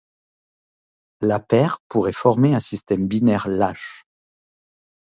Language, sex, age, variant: French, male, 30-39, Français de métropole